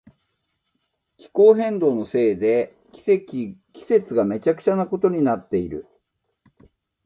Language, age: Japanese, 60-69